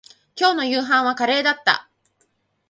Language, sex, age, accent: Japanese, female, 40-49, 標準語